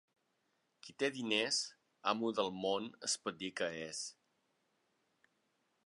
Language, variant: Catalan, Nord-Occidental